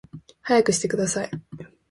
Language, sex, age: Japanese, female, 19-29